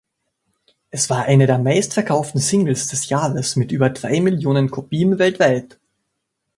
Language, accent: German, Österreichisches Deutsch